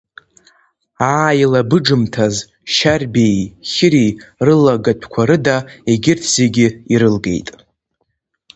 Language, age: Abkhazian, under 19